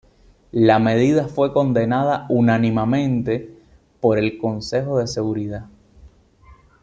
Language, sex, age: Spanish, male, 19-29